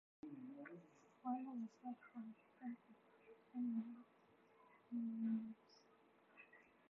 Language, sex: English, female